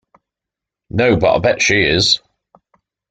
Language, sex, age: English, male, 60-69